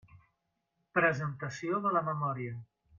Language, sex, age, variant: Catalan, male, 50-59, Central